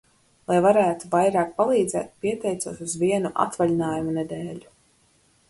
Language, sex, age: Latvian, female, 19-29